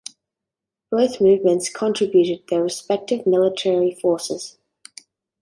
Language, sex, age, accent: English, female, under 19, Australian English